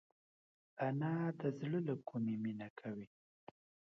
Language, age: Pashto, 19-29